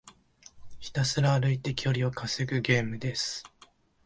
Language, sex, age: Japanese, male, 19-29